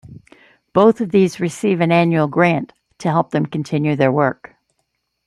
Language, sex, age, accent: English, female, 60-69, United States English